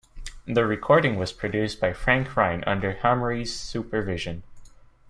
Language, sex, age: English, male, under 19